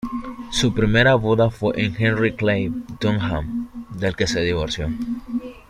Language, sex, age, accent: Spanish, male, 19-29, México